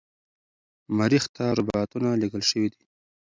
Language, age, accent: Pashto, 30-39, پکتیا ولایت، احمدزی